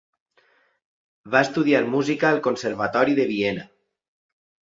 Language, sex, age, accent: Catalan, male, 30-39, valencià